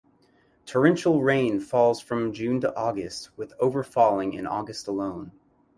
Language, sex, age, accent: English, male, 19-29, United States English